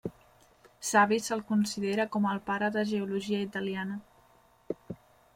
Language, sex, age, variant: Catalan, female, 19-29, Central